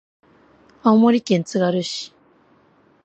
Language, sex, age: Japanese, female, under 19